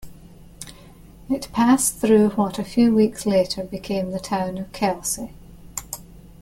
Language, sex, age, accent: English, female, 50-59, Scottish English